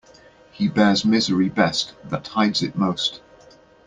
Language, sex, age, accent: English, male, 30-39, England English